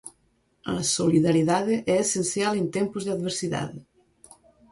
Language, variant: Portuguese, Portuguese (Portugal)